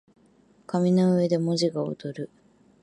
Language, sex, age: Japanese, female, 19-29